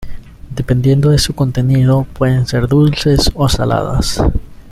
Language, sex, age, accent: Spanish, male, 19-29, Andino-Pacífico: Colombia, Perú, Ecuador, oeste de Bolivia y Venezuela andina